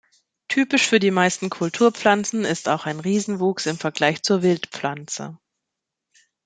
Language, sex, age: German, female, 30-39